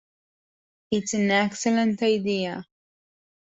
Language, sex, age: English, female, 19-29